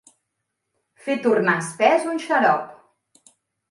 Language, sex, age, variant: Catalan, female, 40-49, Central